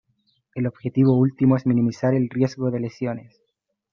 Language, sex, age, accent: Spanish, male, 19-29, Chileno: Chile, Cuyo